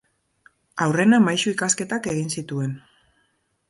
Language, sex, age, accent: Basque, female, 30-39, Mendebalekoa (Araba, Bizkaia, Gipuzkoako mendebaleko herri batzuk)